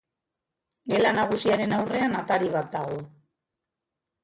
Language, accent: Basque, Mendebalekoa (Araba, Bizkaia, Gipuzkoako mendebaleko herri batzuk)